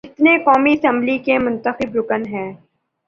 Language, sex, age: Urdu, male, 19-29